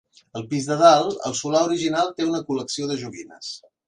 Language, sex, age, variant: Catalan, male, 30-39, Central